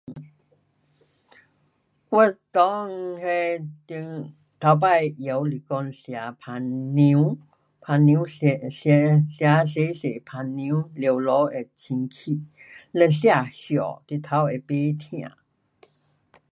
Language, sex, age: Pu-Xian Chinese, female, 70-79